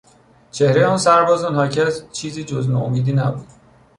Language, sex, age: Persian, male, 30-39